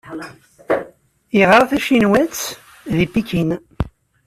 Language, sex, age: Kabyle, male, 40-49